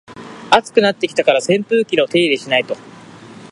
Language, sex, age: Japanese, male, 19-29